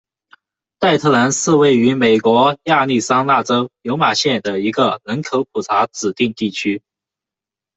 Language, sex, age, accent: Chinese, male, under 19, 出生地：四川省